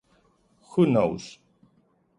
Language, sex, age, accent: Spanish, male, 40-49, España: Sur peninsular (Andalucia, Extremadura, Murcia)